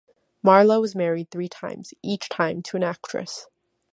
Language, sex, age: English, female, 19-29